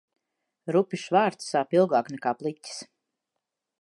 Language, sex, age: Latvian, female, 30-39